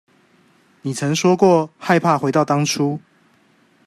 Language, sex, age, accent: Chinese, male, 30-39, 出生地：高雄市